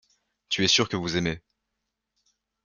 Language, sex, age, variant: French, male, 19-29, Français de métropole